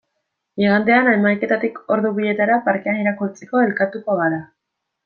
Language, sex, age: Basque, female, 19-29